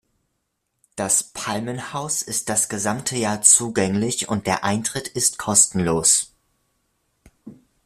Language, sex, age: German, male, under 19